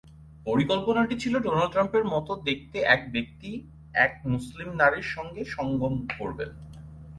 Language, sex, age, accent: Bengali, male, 19-29, Bangladeshi